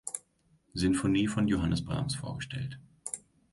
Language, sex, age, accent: German, male, 19-29, Deutschland Deutsch